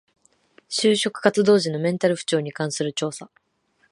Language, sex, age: Japanese, female, 19-29